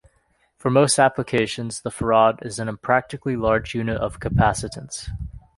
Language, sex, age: English, male, 19-29